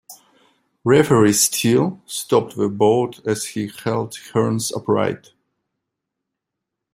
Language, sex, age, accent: English, male, 19-29, Australian English